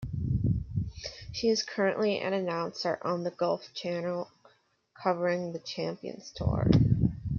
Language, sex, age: English, female, 19-29